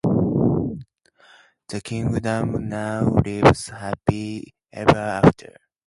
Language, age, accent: English, 19-29, United States English